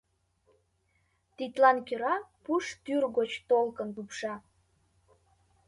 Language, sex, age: Mari, female, under 19